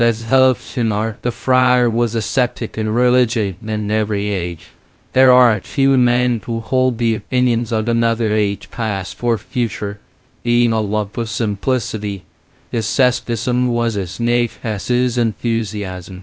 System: TTS, VITS